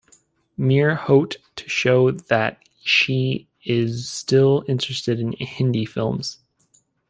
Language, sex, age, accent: English, male, 19-29, United States English